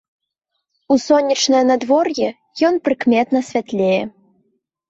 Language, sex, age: Belarusian, female, under 19